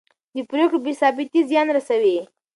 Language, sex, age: Pashto, female, 19-29